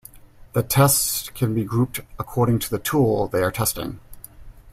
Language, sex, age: English, male, 40-49